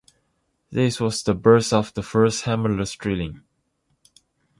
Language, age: English, 19-29